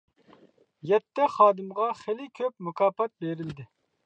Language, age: Uyghur, 40-49